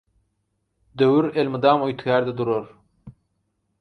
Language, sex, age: Turkmen, male, 30-39